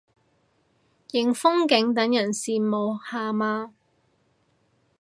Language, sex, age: Cantonese, female, 30-39